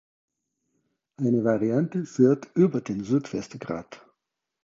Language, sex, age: German, male, 50-59